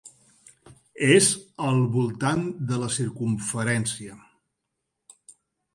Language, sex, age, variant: Catalan, male, 50-59, Central